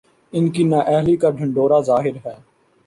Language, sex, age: Urdu, male, 19-29